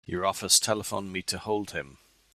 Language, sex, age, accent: English, male, 30-39, Irish English